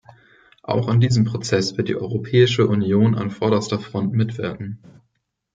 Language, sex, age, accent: German, male, 19-29, Deutschland Deutsch